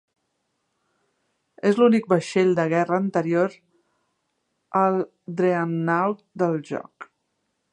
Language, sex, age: Catalan, female, 50-59